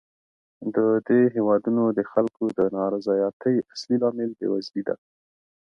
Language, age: Pashto, 30-39